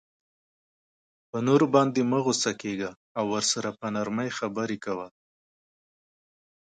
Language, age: Pashto, 19-29